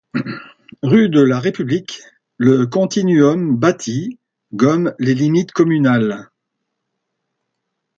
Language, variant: French, Français de métropole